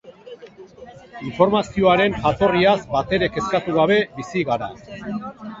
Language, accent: Basque, Erdialdekoa edo Nafarra (Gipuzkoa, Nafarroa)